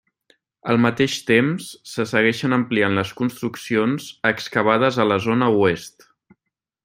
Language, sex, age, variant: Catalan, male, 19-29, Central